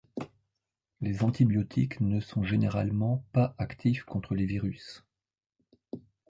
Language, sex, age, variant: French, male, 50-59, Français de métropole